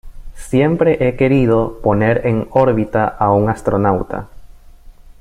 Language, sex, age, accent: Spanish, male, 19-29, Andino-Pacífico: Colombia, Perú, Ecuador, oeste de Bolivia y Venezuela andina